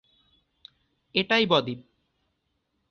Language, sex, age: Bengali, male, 19-29